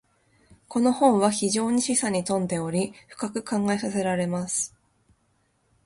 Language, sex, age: Japanese, female, 19-29